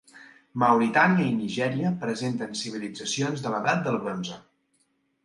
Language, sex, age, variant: Catalan, male, 30-39, Central